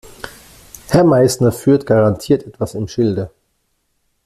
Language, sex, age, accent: German, male, 40-49, Deutschland Deutsch